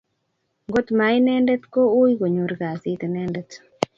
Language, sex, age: Kalenjin, female, 19-29